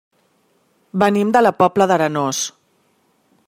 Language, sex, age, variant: Catalan, female, 40-49, Central